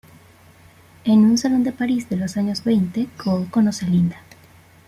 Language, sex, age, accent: Spanish, female, 19-29, Caribe: Cuba, Venezuela, Puerto Rico, República Dominicana, Panamá, Colombia caribeña, México caribeño, Costa del golfo de México